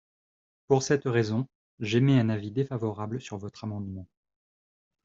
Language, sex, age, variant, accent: French, male, 30-39, Français des départements et régions d'outre-mer, Français de La Réunion